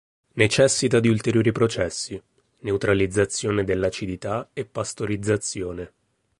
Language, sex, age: Italian, male, 30-39